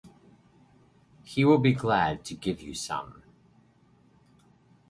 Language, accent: English, United States English